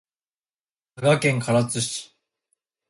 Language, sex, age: Japanese, male, 19-29